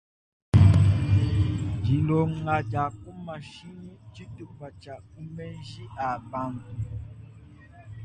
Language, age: Luba-Lulua, 40-49